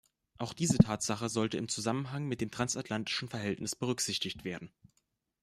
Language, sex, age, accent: German, male, 19-29, Deutschland Deutsch